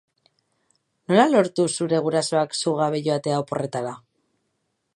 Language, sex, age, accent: Basque, female, 30-39, Mendebalekoa (Araba, Bizkaia, Gipuzkoako mendebaleko herri batzuk)